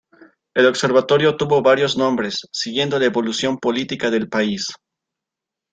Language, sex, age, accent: Spanish, male, 19-29, Andino-Pacífico: Colombia, Perú, Ecuador, oeste de Bolivia y Venezuela andina